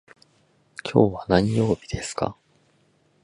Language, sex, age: Japanese, male, 19-29